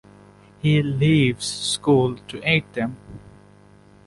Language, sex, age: English, male, 19-29